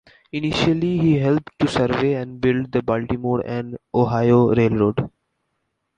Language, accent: English, India and South Asia (India, Pakistan, Sri Lanka)